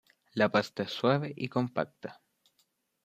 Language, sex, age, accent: Spanish, male, under 19, Chileno: Chile, Cuyo